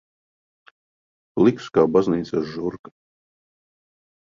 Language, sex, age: Latvian, male, 40-49